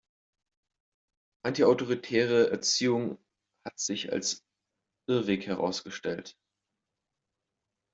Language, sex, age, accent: German, male, 19-29, Deutschland Deutsch